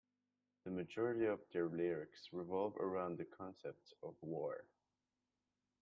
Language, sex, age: English, male, under 19